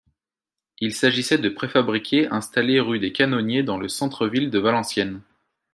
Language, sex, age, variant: French, male, 19-29, Français de métropole